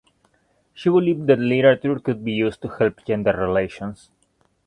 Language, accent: English, West Indies and Bermuda (Bahamas, Bermuda, Jamaica, Trinidad)